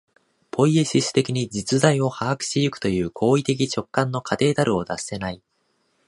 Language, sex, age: Japanese, male, 19-29